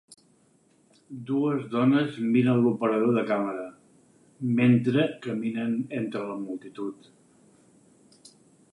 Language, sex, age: Catalan, male, 60-69